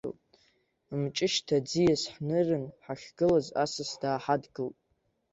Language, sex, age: Abkhazian, male, under 19